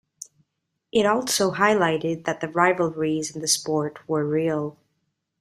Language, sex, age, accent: English, female, 30-39, United States English